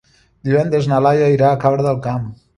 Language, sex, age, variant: Catalan, male, 40-49, Central